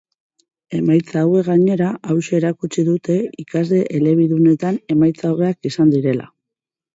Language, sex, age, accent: Basque, female, 40-49, Mendebalekoa (Araba, Bizkaia, Gipuzkoako mendebaleko herri batzuk)